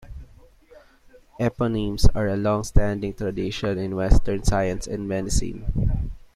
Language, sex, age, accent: English, male, 19-29, Filipino